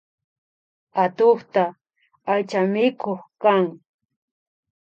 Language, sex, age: Imbabura Highland Quichua, female, 30-39